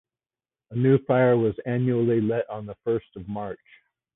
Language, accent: English, United States English; West Coast